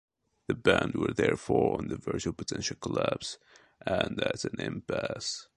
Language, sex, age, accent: English, male, under 19, United States English